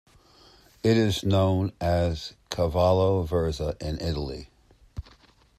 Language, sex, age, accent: English, male, 60-69, United States English